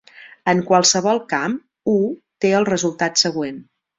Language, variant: Catalan, Central